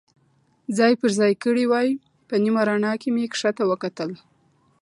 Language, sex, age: Pashto, female, 19-29